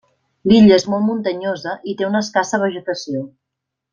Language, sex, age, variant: Catalan, female, 40-49, Central